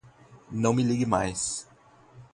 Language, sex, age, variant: Portuguese, male, 30-39, Portuguese (Brasil)